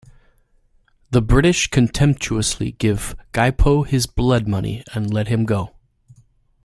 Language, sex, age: English, male, 40-49